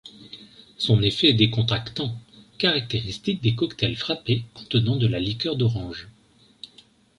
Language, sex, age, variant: French, male, 30-39, Français de métropole